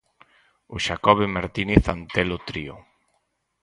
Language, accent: Galician, Normativo (estándar)